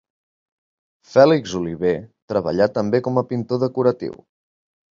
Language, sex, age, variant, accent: Catalan, male, 19-29, Central, central